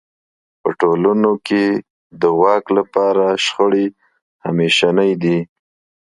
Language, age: Pashto, 30-39